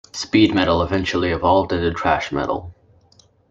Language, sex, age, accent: English, male, 19-29, Canadian English